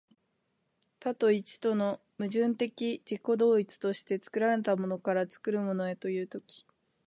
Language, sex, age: Japanese, female, 19-29